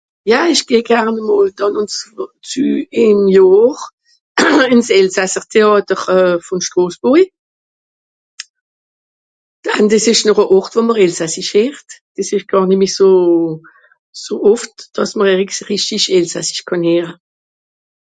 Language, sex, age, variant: Swiss German, female, 60-69, Nordniederàlemmànisch (Rishoffe, Zàwere, Bùsswìller, Hawenau, Brüemt, Stroossbùri, Molse, Dàmbàch, Schlettstàtt, Pfàlzbùri usw.)